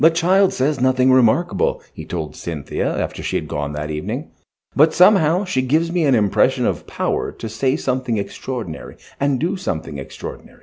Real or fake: real